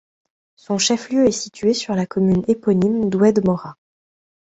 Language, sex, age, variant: French, female, 30-39, Français de métropole